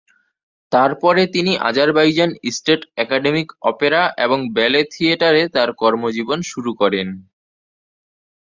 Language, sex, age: Bengali, male, under 19